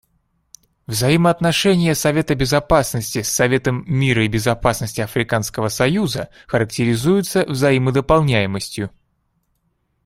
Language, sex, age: Russian, male, 19-29